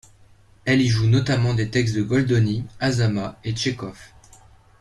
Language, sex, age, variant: French, male, under 19, Français de métropole